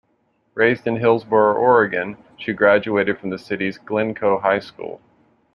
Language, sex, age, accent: English, male, 30-39, United States English